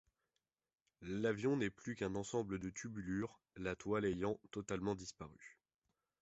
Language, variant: French, Français de métropole